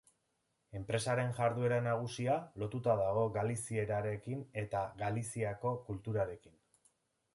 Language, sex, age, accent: Basque, male, 19-29, Erdialdekoa edo Nafarra (Gipuzkoa, Nafarroa)